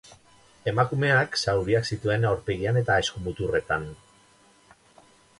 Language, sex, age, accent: Basque, male, 50-59, Mendebalekoa (Araba, Bizkaia, Gipuzkoako mendebaleko herri batzuk)